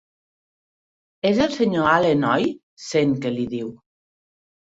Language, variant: Catalan, Septentrional